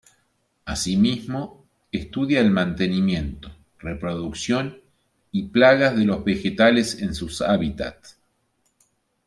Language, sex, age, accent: Spanish, male, 50-59, Rioplatense: Argentina, Uruguay, este de Bolivia, Paraguay